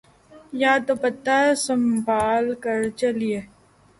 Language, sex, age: Urdu, female, 19-29